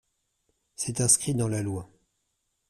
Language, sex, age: French, male, 30-39